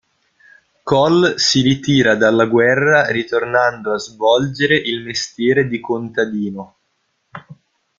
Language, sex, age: Italian, male, 19-29